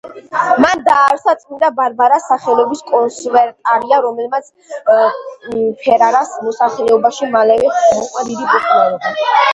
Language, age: Georgian, under 19